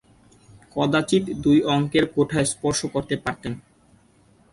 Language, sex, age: Bengali, male, 19-29